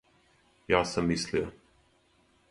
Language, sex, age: Serbian, male, 50-59